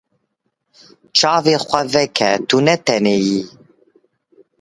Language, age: Kurdish, 19-29